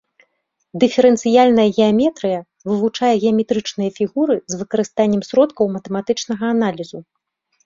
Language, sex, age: Belarusian, female, 40-49